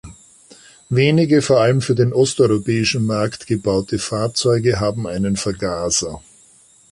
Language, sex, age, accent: German, male, 60-69, Österreichisches Deutsch